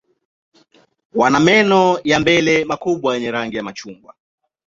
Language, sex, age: Swahili, male, 19-29